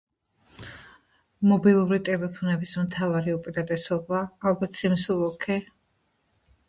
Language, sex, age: Georgian, female, 60-69